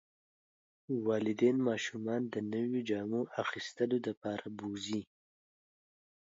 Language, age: Pashto, 19-29